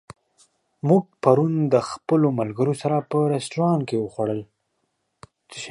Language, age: Pashto, 19-29